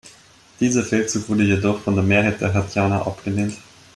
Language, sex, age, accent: German, male, 19-29, Österreichisches Deutsch